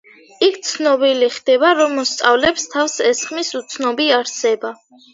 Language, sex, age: Georgian, female, under 19